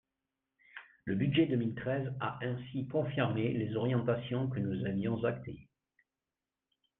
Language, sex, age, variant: French, male, 50-59, Français de métropole